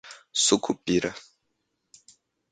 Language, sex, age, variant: Portuguese, male, 19-29, Portuguese (Brasil)